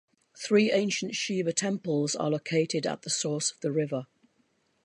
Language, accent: English, England English